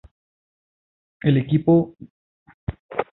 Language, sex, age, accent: Spanish, male, 30-39, Andino-Pacífico: Colombia, Perú, Ecuador, oeste de Bolivia y Venezuela andina